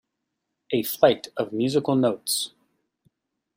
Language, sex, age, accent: English, male, 40-49, United States English